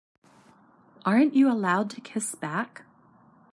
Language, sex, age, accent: English, female, 60-69, United States English